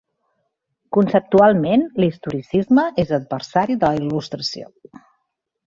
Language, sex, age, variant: Catalan, female, 40-49, Central